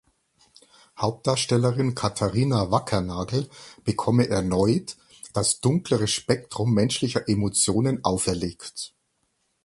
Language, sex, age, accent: German, male, 50-59, Deutschland Deutsch